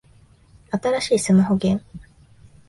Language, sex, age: Japanese, female, 19-29